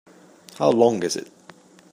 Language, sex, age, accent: English, male, 30-39, England English